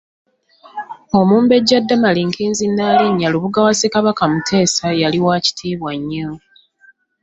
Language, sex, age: Ganda, female, 30-39